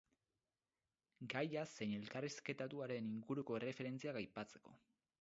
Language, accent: Basque, Mendebalekoa (Araba, Bizkaia, Gipuzkoako mendebaleko herri batzuk)